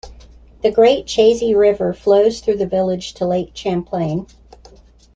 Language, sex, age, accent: English, female, 40-49, United States English